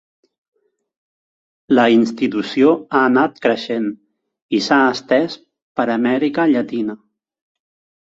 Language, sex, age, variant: Catalan, male, 19-29, Central